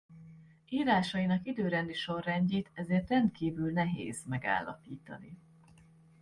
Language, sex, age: Hungarian, female, 40-49